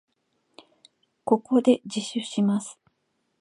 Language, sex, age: Japanese, female, 50-59